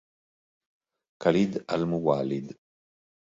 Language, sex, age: Italian, male, 40-49